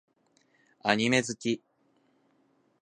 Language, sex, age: Japanese, male, 19-29